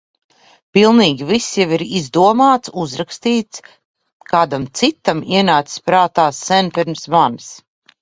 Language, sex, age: Latvian, female, 40-49